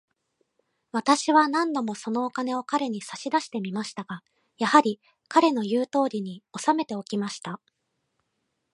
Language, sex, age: Japanese, female, 19-29